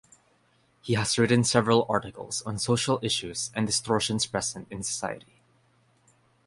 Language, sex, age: English, male, 19-29